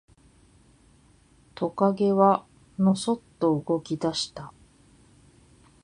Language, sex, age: Japanese, female, 40-49